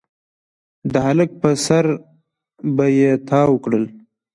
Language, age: Pashto, 19-29